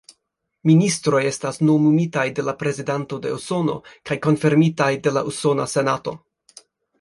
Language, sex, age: Esperanto, male, 30-39